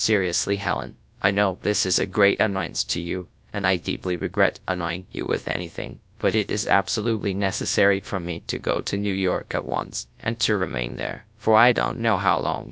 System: TTS, GradTTS